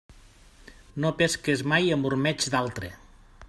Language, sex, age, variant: Catalan, male, 50-59, Central